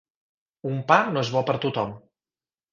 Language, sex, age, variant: Catalan, male, 40-49, Central